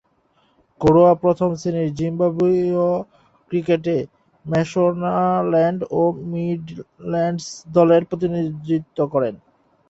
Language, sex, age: Bengali, male, 19-29